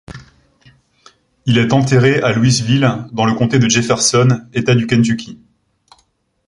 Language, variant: French, Français de métropole